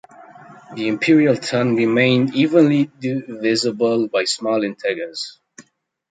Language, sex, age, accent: English, male, 30-39, Australian English